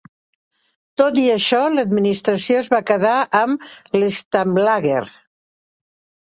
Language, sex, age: Catalan, female, 60-69